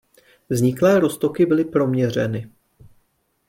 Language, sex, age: Czech, male, 30-39